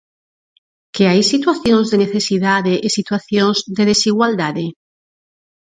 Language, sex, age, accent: Galician, female, 40-49, Normativo (estándar)